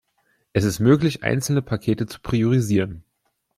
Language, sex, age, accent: German, male, 19-29, Deutschland Deutsch